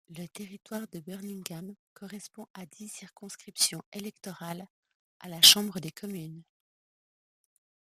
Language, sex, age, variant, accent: French, female, 30-39, Français d'Europe, Français de Suisse